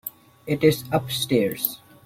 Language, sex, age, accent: English, male, under 19, India and South Asia (India, Pakistan, Sri Lanka)